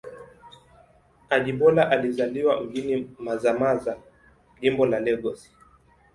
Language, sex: Swahili, male